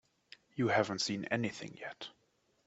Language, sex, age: English, male, 19-29